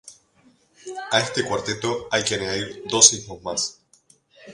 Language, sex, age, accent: Spanish, male, 19-29, Rioplatense: Argentina, Uruguay, este de Bolivia, Paraguay